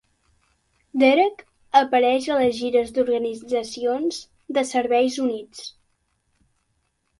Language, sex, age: Catalan, female, under 19